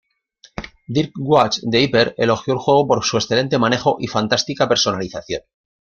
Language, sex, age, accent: Spanish, male, 50-59, España: Norte peninsular (Asturias, Castilla y León, Cantabria, País Vasco, Navarra, Aragón, La Rioja, Guadalajara, Cuenca)